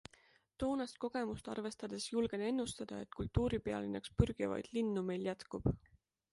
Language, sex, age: Estonian, female, 19-29